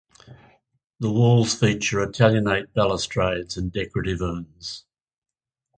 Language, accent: English, Australian English